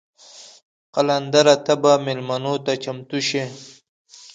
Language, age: Pashto, 30-39